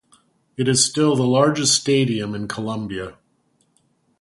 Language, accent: English, Canadian English